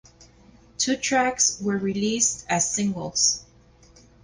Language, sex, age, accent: English, female, 40-49, United States English